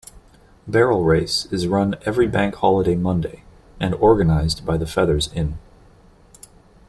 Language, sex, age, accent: English, male, 30-39, United States English